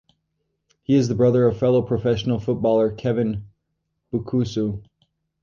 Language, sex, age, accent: English, male, 30-39, United States English